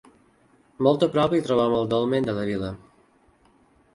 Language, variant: Catalan, Balear